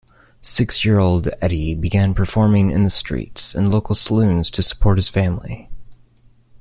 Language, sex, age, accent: English, male, 19-29, United States English